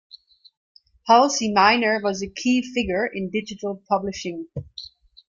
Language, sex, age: English, female, 50-59